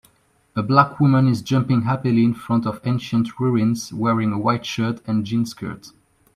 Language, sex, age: English, male, 19-29